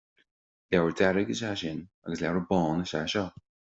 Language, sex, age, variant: Irish, male, 19-29, Gaeilge Chonnacht